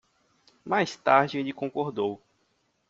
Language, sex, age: Portuguese, male, 19-29